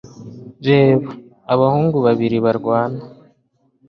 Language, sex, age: Kinyarwanda, male, 19-29